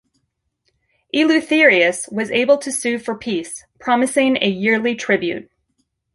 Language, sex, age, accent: English, female, 40-49, United States English